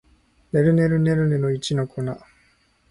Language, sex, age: Japanese, male, 19-29